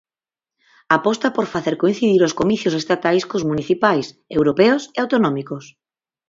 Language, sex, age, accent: Galician, female, 30-39, Normativo (estándar)